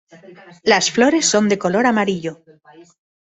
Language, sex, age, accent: Spanish, female, 50-59, España: Centro-Sur peninsular (Madrid, Toledo, Castilla-La Mancha)